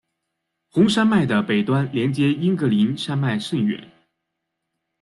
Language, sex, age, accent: Chinese, male, 30-39, 出生地：北京市